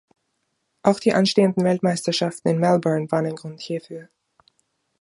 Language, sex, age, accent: German, female, 19-29, Österreichisches Deutsch